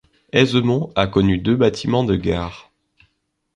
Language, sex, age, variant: French, male, under 19, Français de métropole